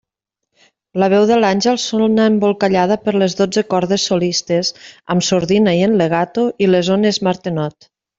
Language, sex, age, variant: Catalan, female, 40-49, Nord-Occidental